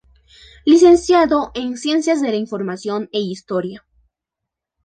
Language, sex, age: Spanish, female, 19-29